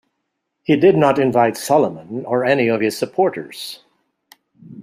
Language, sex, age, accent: English, male, 70-79, Filipino